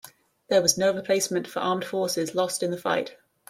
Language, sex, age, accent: English, female, 30-39, England English